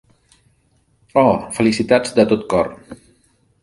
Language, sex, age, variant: Catalan, male, 50-59, Central